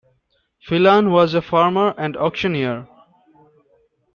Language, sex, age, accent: English, male, 19-29, India and South Asia (India, Pakistan, Sri Lanka)